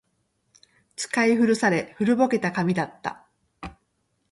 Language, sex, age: Japanese, female, 50-59